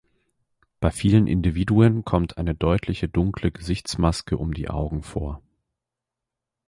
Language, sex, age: German, male, 19-29